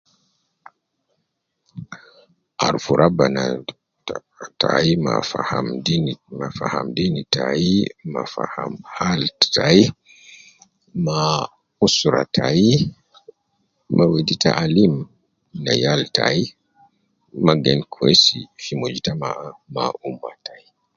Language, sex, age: Nubi, male, 50-59